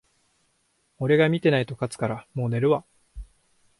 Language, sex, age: Japanese, male, under 19